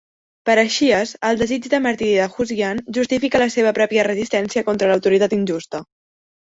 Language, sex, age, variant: Catalan, female, under 19, Central